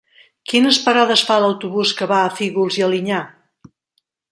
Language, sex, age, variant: Catalan, female, 40-49, Central